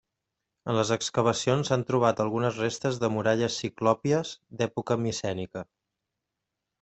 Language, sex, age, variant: Catalan, male, 30-39, Central